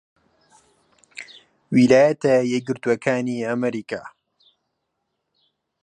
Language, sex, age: Central Kurdish, male, 19-29